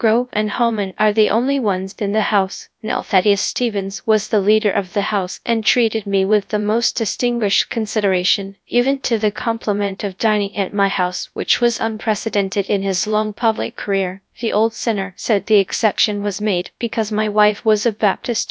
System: TTS, GradTTS